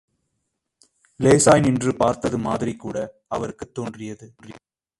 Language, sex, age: Tamil, male, 19-29